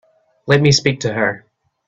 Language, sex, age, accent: English, male, 19-29, New Zealand English